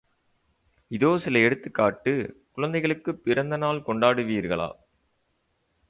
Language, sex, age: Tamil, male, 19-29